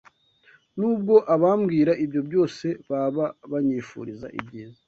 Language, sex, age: Kinyarwanda, male, 19-29